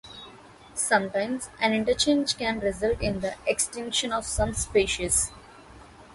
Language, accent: English, India and South Asia (India, Pakistan, Sri Lanka)